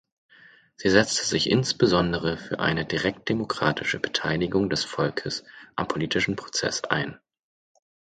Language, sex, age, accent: German, male, 19-29, Deutschland Deutsch; Hochdeutsch